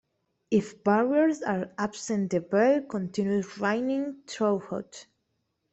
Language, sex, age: English, female, 19-29